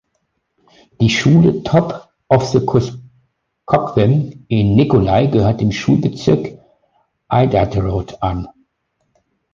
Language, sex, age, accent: German, male, 50-59, Deutschland Deutsch